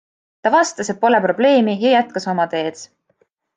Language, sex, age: Estonian, female, 19-29